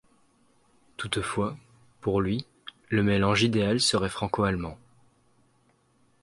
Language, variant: French, Français de métropole